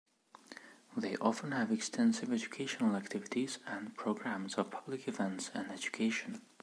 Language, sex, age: English, male, 19-29